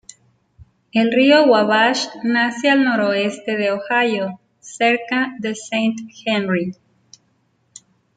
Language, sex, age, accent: Spanish, female, 40-49, México